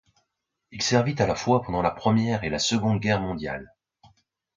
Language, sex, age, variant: French, male, 30-39, Français de métropole